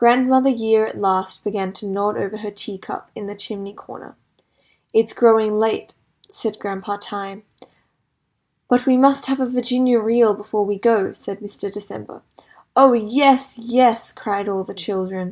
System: none